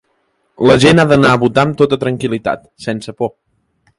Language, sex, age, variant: Catalan, male, 19-29, Central